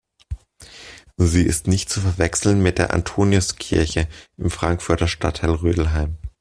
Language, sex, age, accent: German, male, 19-29, Deutschland Deutsch